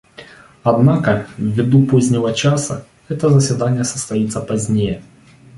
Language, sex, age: Russian, male, 30-39